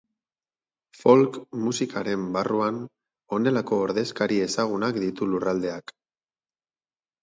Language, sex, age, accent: Basque, male, 30-39, Batua